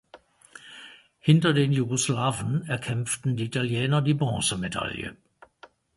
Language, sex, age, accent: German, male, 60-69, Deutschland Deutsch